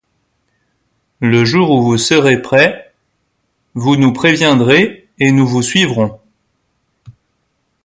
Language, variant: French, Français de métropole